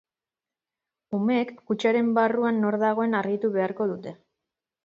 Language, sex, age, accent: Basque, female, 30-39, Erdialdekoa edo Nafarra (Gipuzkoa, Nafarroa)